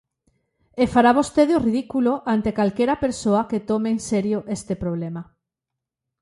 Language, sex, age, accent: Galician, female, 40-49, Normativo (estándar)